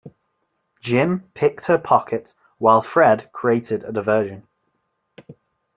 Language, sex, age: English, male, 19-29